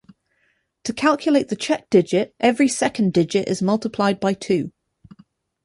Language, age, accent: English, 30-39, England English